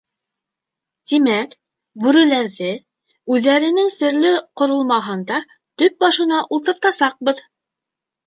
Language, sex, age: Bashkir, female, 19-29